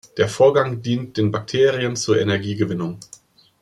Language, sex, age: German, male, 30-39